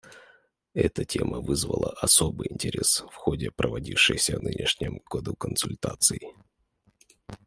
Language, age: Russian, 19-29